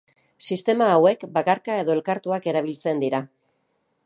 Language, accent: Basque, Erdialdekoa edo Nafarra (Gipuzkoa, Nafarroa)